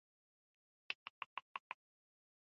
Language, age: Pashto, 19-29